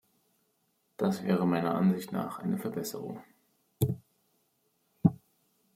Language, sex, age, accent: German, male, 30-39, Deutschland Deutsch